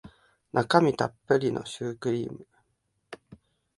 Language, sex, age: Japanese, male, 19-29